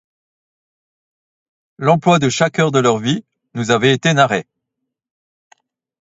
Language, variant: French, Français de métropole